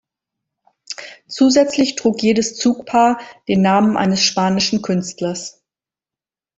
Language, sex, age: German, female, 50-59